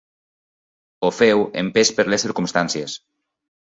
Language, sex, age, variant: Catalan, male, 40-49, Nord-Occidental